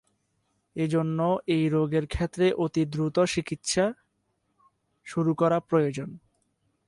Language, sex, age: Bengali, male, 19-29